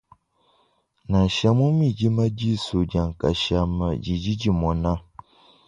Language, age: Luba-Lulua, 19-29